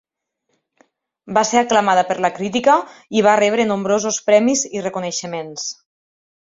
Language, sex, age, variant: Catalan, female, 30-39, Nord-Occidental